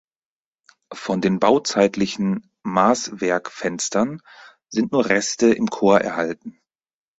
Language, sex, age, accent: German, male, 30-39, Deutschland Deutsch